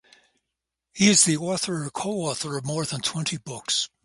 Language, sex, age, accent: English, male, 70-79, United States English